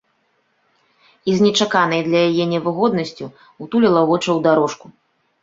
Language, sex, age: Belarusian, female, 30-39